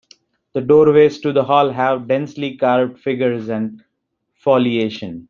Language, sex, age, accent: English, male, 30-39, India and South Asia (India, Pakistan, Sri Lanka)